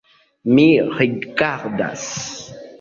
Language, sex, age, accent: Esperanto, male, 19-29, Internacia